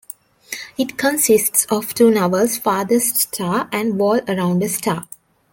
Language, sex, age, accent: English, female, 19-29, India and South Asia (India, Pakistan, Sri Lanka)